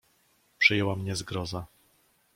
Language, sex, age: Polish, male, 40-49